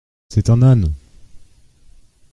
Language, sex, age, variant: French, male, 40-49, Français de métropole